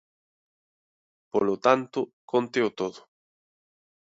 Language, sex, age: Galician, male, 30-39